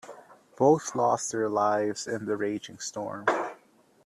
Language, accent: English, West Indies and Bermuda (Bahamas, Bermuda, Jamaica, Trinidad)